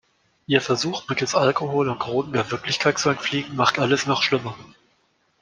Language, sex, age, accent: German, male, 19-29, Deutschland Deutsch